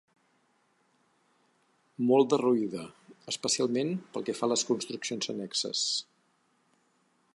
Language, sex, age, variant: Catalan, male, 50-59, Central